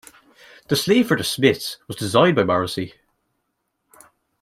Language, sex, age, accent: English, male, 19-29, Irish English